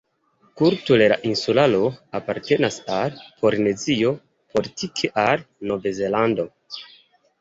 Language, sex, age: Esperanto, male, 19-29